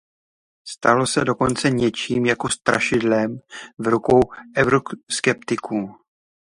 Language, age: Czech, 40-49